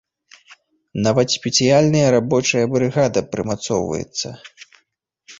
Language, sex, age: Belarusian, male, 19-29